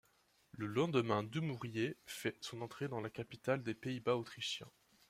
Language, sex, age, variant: French, male, 19-29, Français de métropole